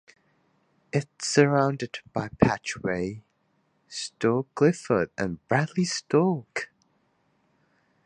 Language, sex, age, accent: English, male, 19-29, Filipino